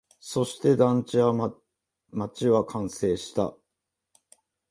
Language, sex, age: Japanese, male, 40-49